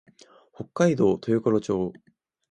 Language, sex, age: Japanese, male, under 19